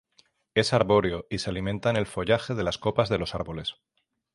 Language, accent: Spanish, España: Centro-Sur peninsular (Madrid, Toledo, Castilla-La Mancha); España: Sur peninsular (Andalucia, Extremadura, Murcia)